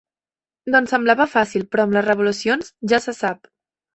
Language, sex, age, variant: Catalan, female, 19-29, Central